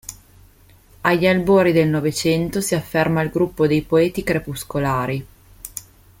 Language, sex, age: Italian, female, 19-29